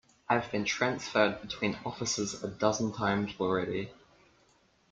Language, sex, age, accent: English, male, under 19, New Zealand English